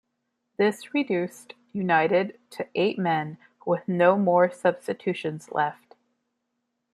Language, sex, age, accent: English, female, 19-29, United States English